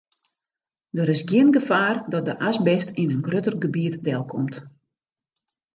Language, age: Western Frisian, 60-69